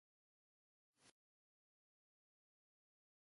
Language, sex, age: Japanese, female, 19-29